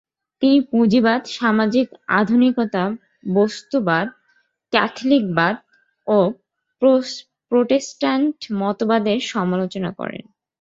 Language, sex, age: Bengali, female, 19-29